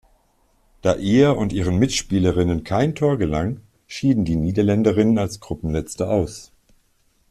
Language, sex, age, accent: German, male, 40-49, Deutschland Deutsch